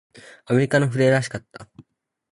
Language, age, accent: Japanese, under 19, 標準語